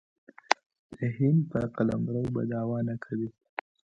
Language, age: Pashto, under 19